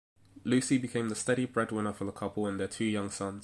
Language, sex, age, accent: English, male, 19-29, England English